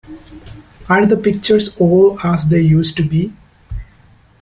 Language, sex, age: English, male, 19-29